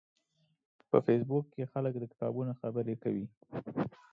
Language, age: Pashto, 19-29